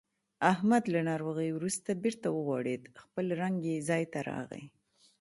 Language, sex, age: Pashto, female, 30-39